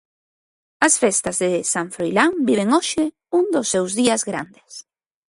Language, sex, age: Galician, female, 30-39